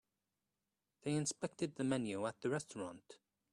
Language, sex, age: English, male, 30-39